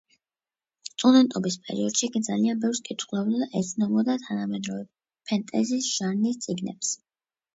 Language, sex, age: Georgian, female, under 19